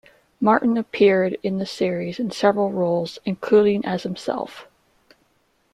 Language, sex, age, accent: English, female, 19-29, Canadian English